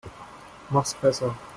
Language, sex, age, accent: German, male, 19-29, Schweizerdeutsch